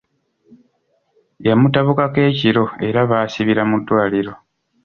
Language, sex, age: Ganda, male, 30-39